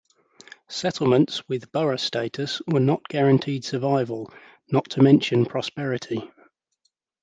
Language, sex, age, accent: English, male, 30-39, England English